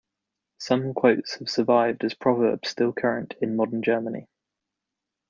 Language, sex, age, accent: English, male, 19-29, England English